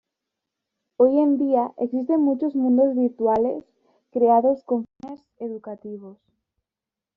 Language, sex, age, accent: Spanish, female, under 19, España: Norte peninsular (Asturias, Castilla y León, Cantabria, País Vasco, Navarra, Aragón, La Rioja, Guadalajara, Cuenca)